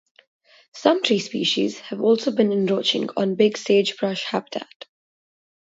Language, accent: English, India and South Asia (India, Pakistan, Sri Lanka)